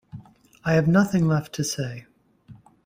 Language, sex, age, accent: English, male, 40-49, United States English